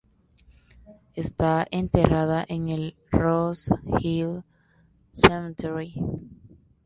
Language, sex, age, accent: Spanish, female, under 19, Caribe: Cuba, Venezuela, Puerto Rico, República Dominicana, Panamá, Colombia caribeña, México caribeño, Costa del golfo de México